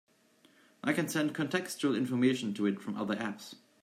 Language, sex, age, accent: English, male, 19-29, United States English